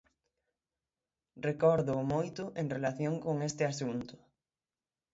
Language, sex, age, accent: Galician, male, 19-29, Atlántico (seseo e gheada); Normativo (estándar)